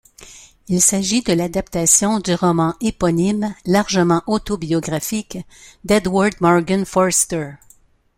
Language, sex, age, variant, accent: French, female, 70-79, Français d'Amérique du Nord, Français du Canada